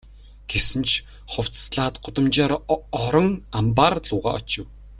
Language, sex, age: Mongolian, male, 19-29